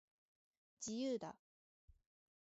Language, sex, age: Japanese, female, 19-29